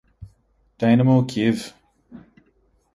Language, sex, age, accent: English, male, 30-39, Canadian English